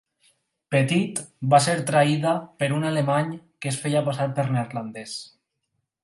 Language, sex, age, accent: Catalan, male, 19-29, valencià